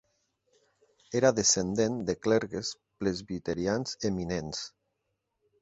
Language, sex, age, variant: Catalan, male, 40-49, Nord-Occidental